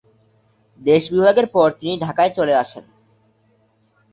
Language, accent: Bengali, Bengali